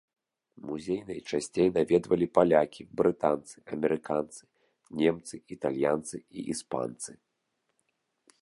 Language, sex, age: Belarusian, male, 30-39